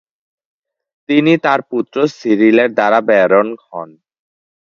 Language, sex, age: Bengali, male, 19-29